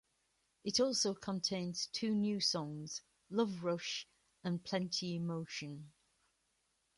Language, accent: English, England English